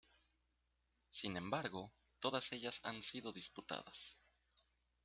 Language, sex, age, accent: Spanish, male, 19-29, México